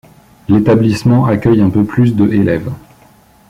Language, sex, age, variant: French, male, 30-39, Français de métropole